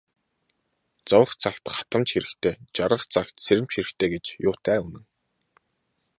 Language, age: Mongolian, 19-29